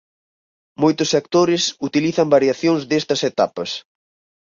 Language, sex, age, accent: Galician, male, 19-29, Normativo (estándar)